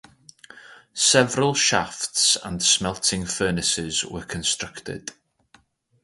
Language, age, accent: English, 30-39, Welsh English